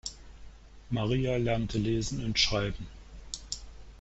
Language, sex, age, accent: German, male, 50-59, Deutschland Deutsch